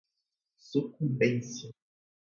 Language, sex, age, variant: Portuguese, male, 19-29, Portuguese (Brasil)